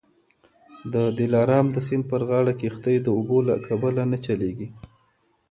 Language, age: Pashto, 30-39